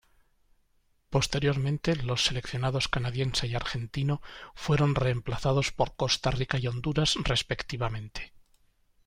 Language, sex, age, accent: Spanish, male, 50-59, España: Norte peninsular (Asturias, Castilla y León, Cantabria, País Vasco, Navarra, Aragón, La Rioja, Guadalajara, Cuenca)